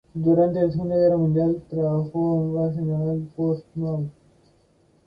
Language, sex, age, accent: Spanish, male, under 19, España: Centro-Sur peninsular (Madrid, Toledo, Castilla-La Mancha)